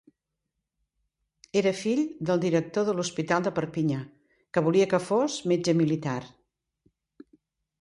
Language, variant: Catalan, Central